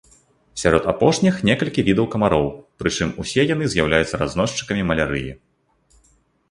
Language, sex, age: Belarusian, male, 30-39